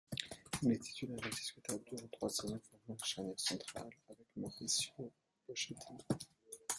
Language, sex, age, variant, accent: French, male, 30-39, Français d'Europe, Français de Suisse